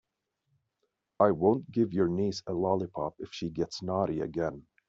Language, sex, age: English, male, 19-29